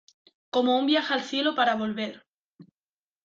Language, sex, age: Spanish, female, 19-29